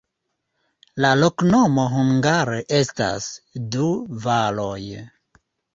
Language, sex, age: Esperanto, male, 40-49